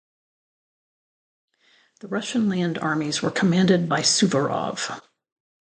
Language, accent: English, United States English